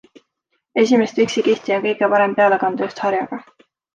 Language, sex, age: Estonian, female, 19-29